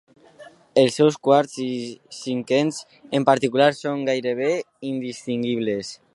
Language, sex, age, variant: Catalan, male, under 19, Alacantí